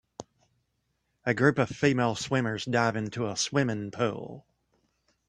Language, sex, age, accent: English, male, 40-49, United States English